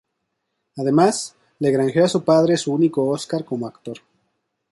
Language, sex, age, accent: Spanish, male, 30-39, México